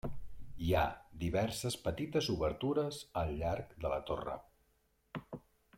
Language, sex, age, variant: Catalan, male, 40-49, Central